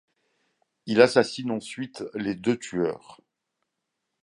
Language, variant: French, Français de métropole